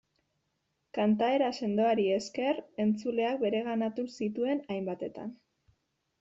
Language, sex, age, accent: Basque, female, 19-29, Mendebalekoa (Araba, Bizkaia, Gipuzkoako mendebaleko herri batzuk)